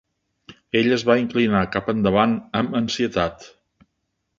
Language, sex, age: Catalan, male, 70-79